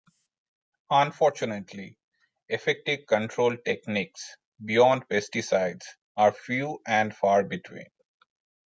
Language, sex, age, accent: English, male, 40-49, India and South Asia (India, Pakistan, Sri Lanka)